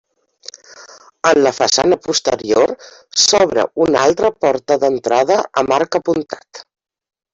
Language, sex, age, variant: Catalan, female, 40-49, Central